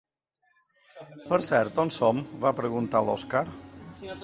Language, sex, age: Catalan, male, 50-59